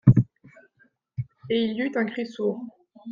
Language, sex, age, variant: French, female, 19-29, Français de métropole